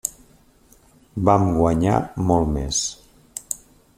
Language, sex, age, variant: Catalan, male, 40-49, Central